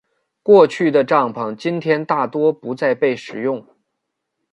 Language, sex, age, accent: Chinese, male, 30-39, 出生地：北京市